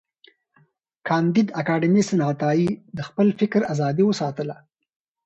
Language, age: Pashto, 19-29